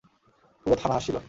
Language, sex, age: Bengali, male, 19-29